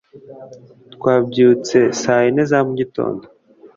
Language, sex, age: Kinyarwanda, male, 19-29